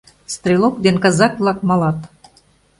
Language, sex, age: Mari, female, 50-59